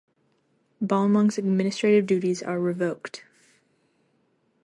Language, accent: English, United States English